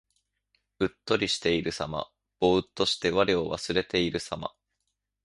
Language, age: Japanese, 19-29